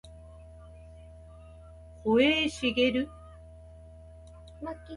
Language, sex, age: Japanese, female, 40-49